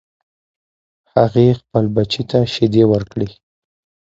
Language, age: Pashto, 19-29